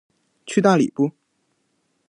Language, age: Chinese, under 19